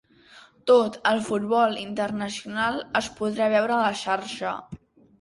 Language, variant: Catalan, Central